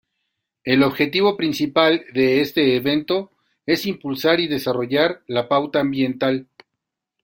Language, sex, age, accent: Spanish, male, 40-49, México